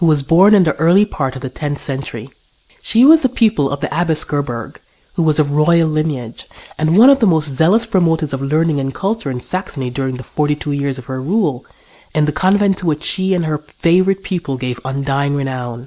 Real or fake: real